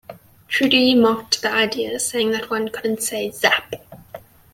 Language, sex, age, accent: English, female, 19-29, Southern African (South Africa, Zimbabwe, Namibia)